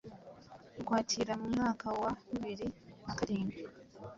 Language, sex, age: Kinyarwanda, female, 19-29